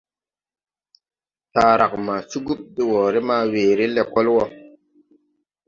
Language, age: Tupuri, 19-29